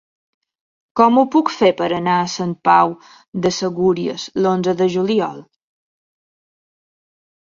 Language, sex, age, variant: Catalan, female, 30-39, Balear